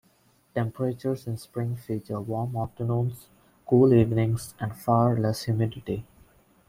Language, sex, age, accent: English, male, 19-29, India and South Asia (India, Pakistan, Sri Lanka)